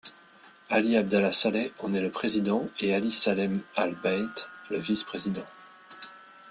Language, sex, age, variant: French, male, 30-39, Français de métropole